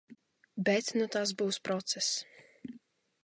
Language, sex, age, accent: Latvian, female, under 19, Riga